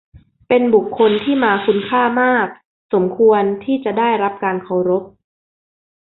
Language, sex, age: Thai, female, 19-29